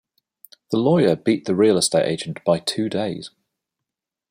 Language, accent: English, England English